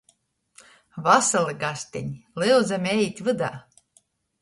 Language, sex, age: Latgalian, female, 40-49